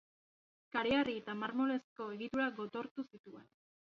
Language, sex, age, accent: Basque, female, 19-29, Erdialdekoa edo Nafarra (Gipuzkoa, Nafarroa)